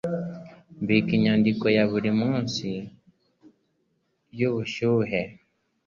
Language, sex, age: Kinyarwanda, male, 19-29